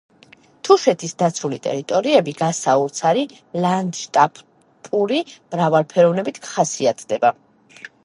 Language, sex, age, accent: Georgian, female, 19-29, ჩვეულებრივი